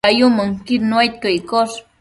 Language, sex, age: Matsés, female, 30-39